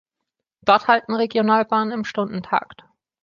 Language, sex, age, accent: German, female, 19-29, Deutschland Deutsch